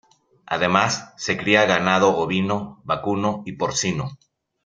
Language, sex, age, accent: Spanish, male, 50-59, México